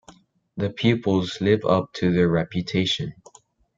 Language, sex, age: English, male, under 19